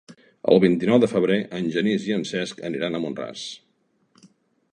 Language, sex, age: Catalan, male, 40-49